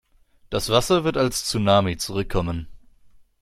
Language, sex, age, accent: German, male, 19-29, Deutschland Deutsch